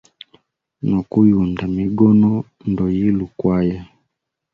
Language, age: Hemba, 19-29